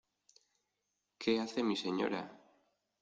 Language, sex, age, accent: Spanish, male, 19-29, España: Norte peninsular (Asturias, Castilla y León, Cantabria, País Vasco, Navarra, Aragón, La Rioja, Guadalajara, Cuenca)